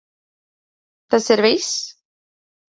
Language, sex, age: Latvian, female, 30-39